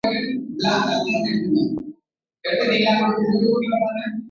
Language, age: Tamil, 19-29